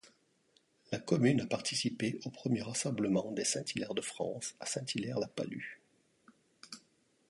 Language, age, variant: French, 40-49, Français de métropole